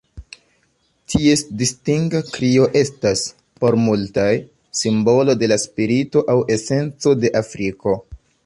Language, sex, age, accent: Esperanto, male, 19-29, Internacia